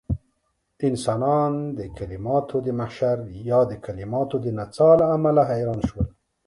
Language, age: Pashto, 40-49